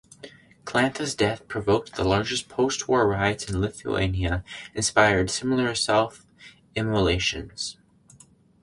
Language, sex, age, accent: English, male, under 19, Canadian English